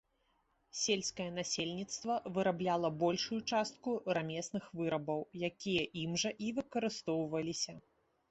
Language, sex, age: Belarusian, female, 30-39